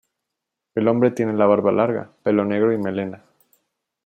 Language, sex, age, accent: Spanish, female, 60-69, México